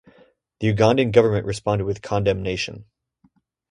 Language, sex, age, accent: English, male, 19-29, United States English